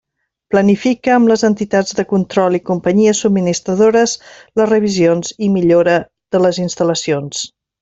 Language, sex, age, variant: Catalan, female, 50-59, Central